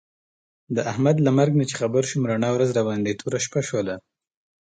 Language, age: Pashto, 19-29